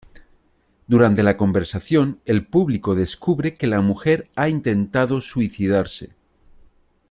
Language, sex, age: Spanish, male, 40-49